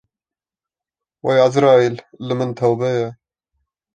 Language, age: Kurdish, 19-29